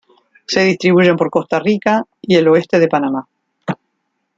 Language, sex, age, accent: Spanish, female, 50-59, Rioplatense: Argentina, Uruguay, este de Bolivia, Paraguay